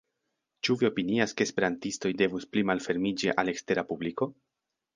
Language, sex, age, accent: Esperanto, male, under 19, Internacia